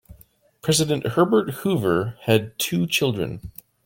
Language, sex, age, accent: English, male, 30-39, Canadian English